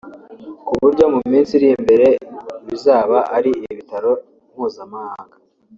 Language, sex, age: Kinyarwanda, male, under 19